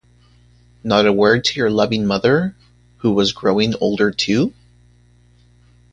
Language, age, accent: English, 30-39, United States English